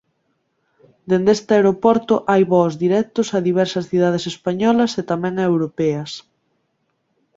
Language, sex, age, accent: Galician, female, 19-29, Central (gheada)